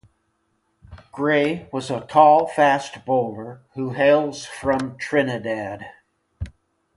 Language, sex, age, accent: English, male, 60-69, United States English